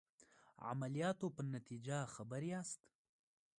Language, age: Pashto, 19-29